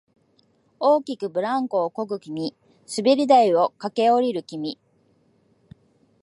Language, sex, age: Japanese, female, 40-49